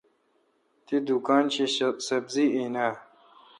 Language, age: Kalkoti, 19-29